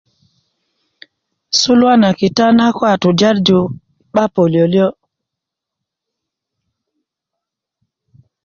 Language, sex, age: Kuku, female, 40-49